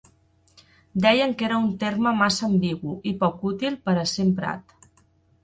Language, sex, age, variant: Catalan, female, 30-39, Central